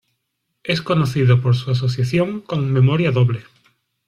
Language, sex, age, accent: Spanish, male, 40-49, España: Sur peninsular (Andalucia, Extremadura, Murcia)